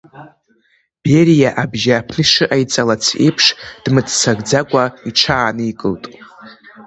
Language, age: Abkhazian, under 19